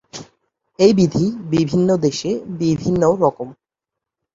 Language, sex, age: Bengali, male, 19-29